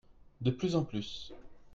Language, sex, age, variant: French, male, 30-39, Français de métropole